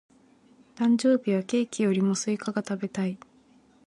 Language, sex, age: Japanese, female, 19-29